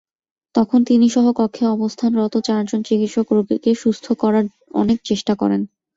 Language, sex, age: Bengali, female, 19-29